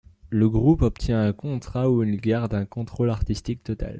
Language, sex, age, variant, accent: French, male, under 19, Français d'Europe, Français de Belgique